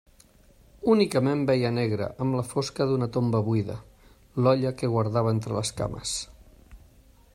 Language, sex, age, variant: Catalan, male, 60-69, Nord-Occidental